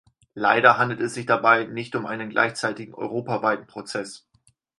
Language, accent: German, Deutschland Deutsch